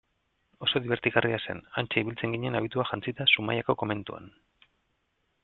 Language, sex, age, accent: Basque, male, 30-39, Mendebalekoa (Araba, Bizkaia, Gipuzkoako mendebaleko herri batzuk)